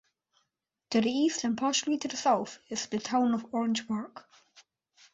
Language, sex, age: English, male, under 19